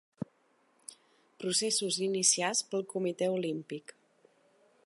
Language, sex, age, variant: Catalan, female, 30-39, Balear